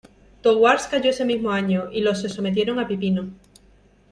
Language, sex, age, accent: Spanish, female, 30-39, España: Sur peninsular (Andalucia, Extremadura, Murcia)